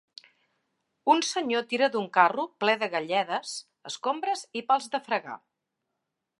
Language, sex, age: Catalan, female, 50-59